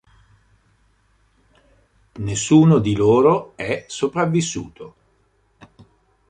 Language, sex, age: Italian, male, 60-69